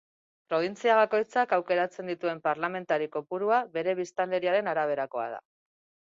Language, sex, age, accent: Basque, female, 50-59, Mendebalekoa (Araba, Bizkaia, Gipuzkoako mendebaleko herri batzuk)